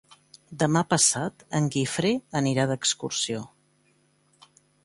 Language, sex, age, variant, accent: Catalan, female, 50-59, Central, central